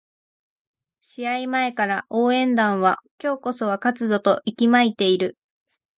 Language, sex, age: Japanese, female, 19-29